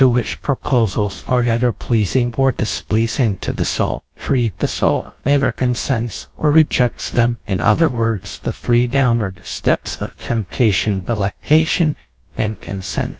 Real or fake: fake